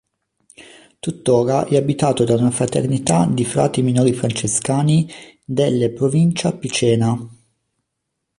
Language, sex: Italian, male